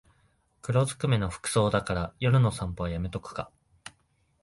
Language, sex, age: Japanese, male, 19-29